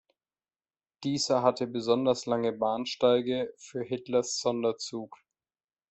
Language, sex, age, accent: German, male, 30-39, Deutschland Deutsch